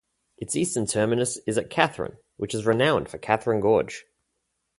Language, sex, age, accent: English, male, 19-29, Australian English